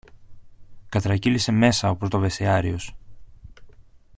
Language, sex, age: Greek, male, 30-39